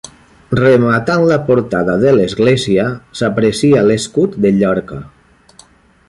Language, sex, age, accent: Catalan, male, 50-59, valencià